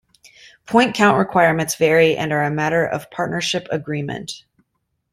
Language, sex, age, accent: English, female, 30-39, United States English